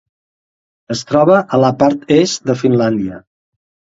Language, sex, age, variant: Catalan, male, 50-59, Central